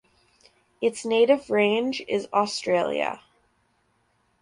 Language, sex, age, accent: English, female, 30-39, Canadian English